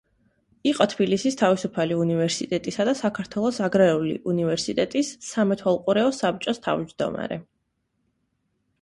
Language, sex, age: Georgian, female, 19-29